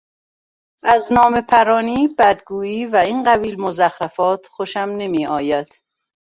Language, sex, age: Persian, female, 40-49